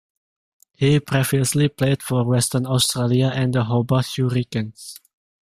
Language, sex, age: English, male, 19-29